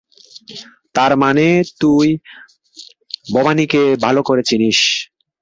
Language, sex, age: Bengali, male, 19-29